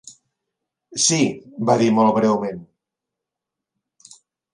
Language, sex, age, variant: Catalan, male, 50-59, Central